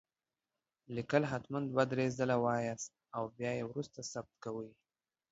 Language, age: Pashto, under 19